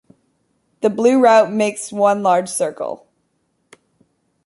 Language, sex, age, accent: English, female, 30-39, United States English